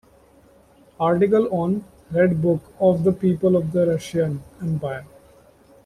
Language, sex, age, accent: English, male, 19-29, India and South Asia (India, Pakistan, Sri Lanka)